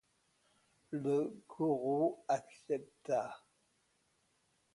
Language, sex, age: French, male, 60-69